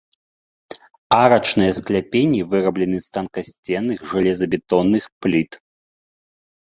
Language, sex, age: Belarusian, male, 30-39